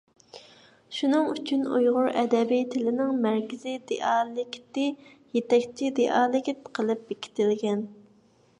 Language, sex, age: Uyghur, female, 19-29